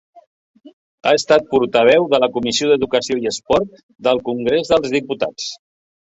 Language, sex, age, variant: Catalan, male, 60-69, Central